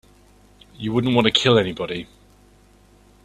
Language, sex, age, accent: English, male, 30-39, England English